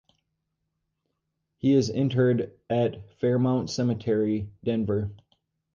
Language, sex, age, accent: English, male, 30-39, United States English